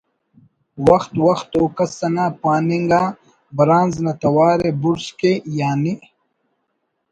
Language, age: Brahui, 30-39